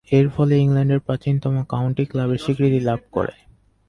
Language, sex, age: Bengali, male, 30-39